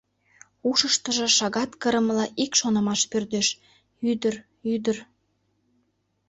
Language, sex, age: Mari, female, 19-29